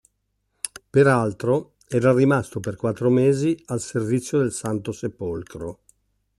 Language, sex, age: Italian, male, 60-69